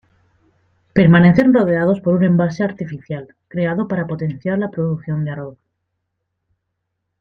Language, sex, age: Spanish, female, 30-39